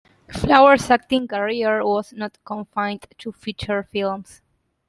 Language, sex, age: English, female, 19-29